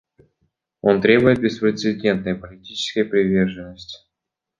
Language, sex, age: Russian, male, 19-29